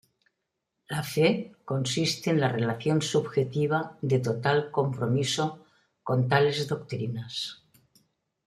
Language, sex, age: Spanish, female, 70-79